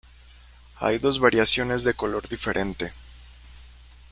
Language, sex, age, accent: Spanish, male, 19-29, México